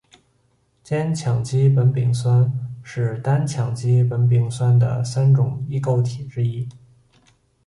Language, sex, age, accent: Chinese, male, 19-29, 出生地：北京市